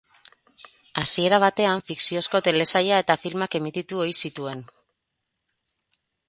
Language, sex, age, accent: Basque, female, 30-39, Mendebalekoa (Araba, Bizkaia, Gipuzkoako mendebaleko herri batzuk)